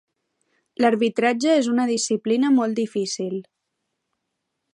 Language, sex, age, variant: Catalan, female, 19-29, Central